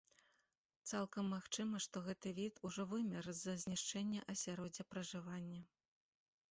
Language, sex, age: Belarusian, female, 40-49